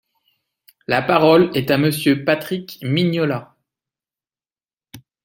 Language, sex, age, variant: French, male, 30-39, Français de métropole